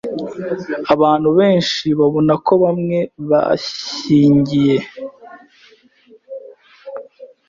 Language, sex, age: Kinyarwanda, female, 19-29